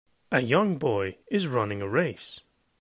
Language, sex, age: English, male, 19-29